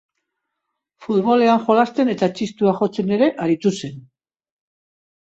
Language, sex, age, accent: Basque, female, 70-79, Mendebalekoa (Araba, Bizkaia, Gipuzkoako mendebaleko herri batzuk)